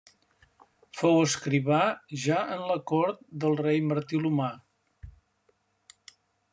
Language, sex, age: Catalan, male, 70-79